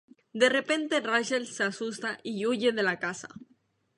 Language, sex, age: Spanish, female, 19-29